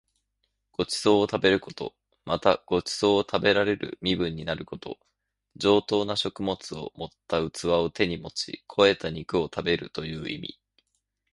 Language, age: Japanese, 19-29